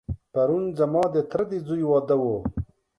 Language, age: Pashto, 40-49